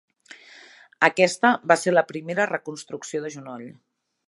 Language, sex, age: Catalan, female, 40-49